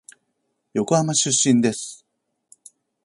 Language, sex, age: Japanese, male, 50-59